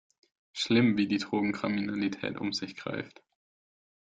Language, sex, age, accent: German, male, 19-29, Deutschland Deutsch